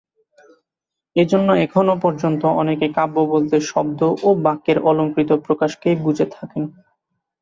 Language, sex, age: Bengali, male, 19-29